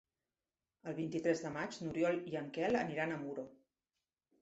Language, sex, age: Catalan, female, 50-59